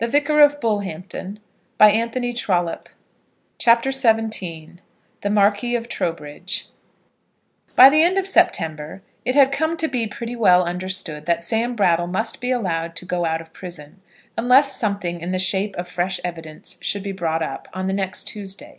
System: none